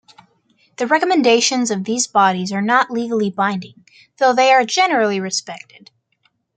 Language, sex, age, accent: English, female, under 19, United States English